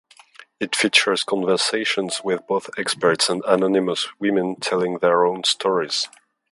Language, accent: English, french accent